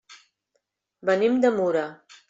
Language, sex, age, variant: Catalan, female, 50-59, Central